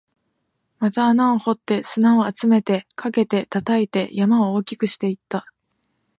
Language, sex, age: Japanese, female, 19-29